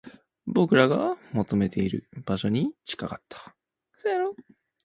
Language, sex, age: Japanese, male, under 19